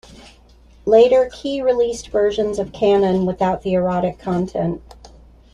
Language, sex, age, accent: English, female, 40-49, United States English